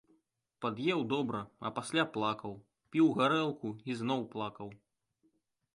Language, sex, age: Belarusian, male, 19-29